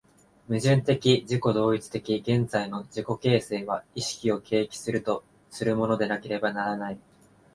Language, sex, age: Japanese, male, 19-29